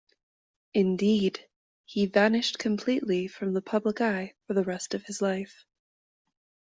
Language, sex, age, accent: English, female, 30-39, Canadian English